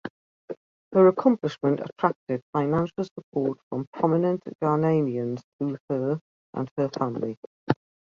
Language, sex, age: English, male, 50-59